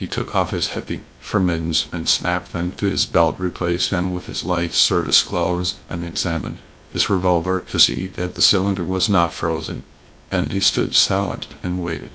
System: TTS, GlowTTS